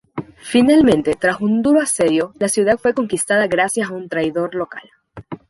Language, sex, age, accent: Spanish, female, 19-29, Andino-Pacífico: Colombia, Perú, Ecuador, oeste de Bolivia y Venezuela andina